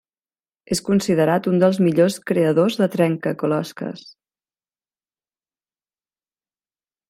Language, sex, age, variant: Catalan, female, 40-49, Central